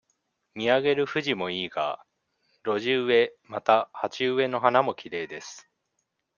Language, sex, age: Japanese, male, 19-29